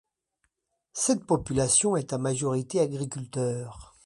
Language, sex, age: French, male, 50-59